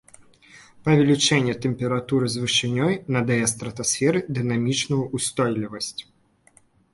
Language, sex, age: Belarusian, male, 19-29